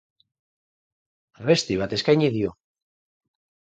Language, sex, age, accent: Basque, male, 40-49, Mendebalekoa (Araba, Bizkaia, Gipuzkoako mendebaleko herri batzuk)